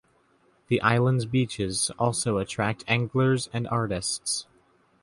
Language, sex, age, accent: English, male, 19-29, United States English